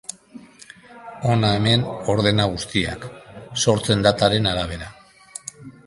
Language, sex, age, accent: Basque, male, 50-59, Mendebalekoa (Araba, Bizkaia, Gipuzkoako mendebaleko herri batzuk)